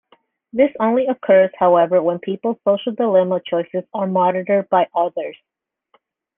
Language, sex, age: English, female, 19-29